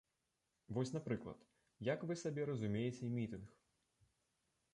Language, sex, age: Belarusian, male, 19-29